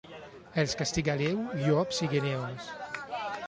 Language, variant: Catalan, Central